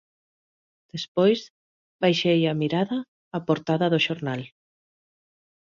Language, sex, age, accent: Galician, female, 40-49, Normativo (estándar)